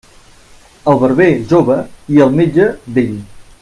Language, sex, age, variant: Catalan, male, 30-39, Central